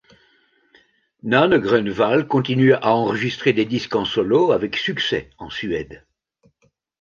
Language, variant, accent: French, Français d'Europe, Français de Belgique